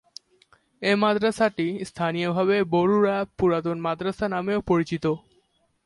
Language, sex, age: Bengali, male, under 19